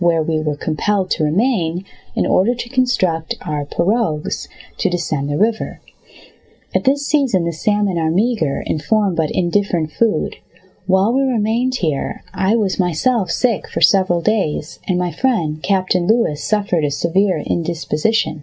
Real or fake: real